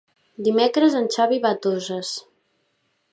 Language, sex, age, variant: Catalan, female, 19-29, Central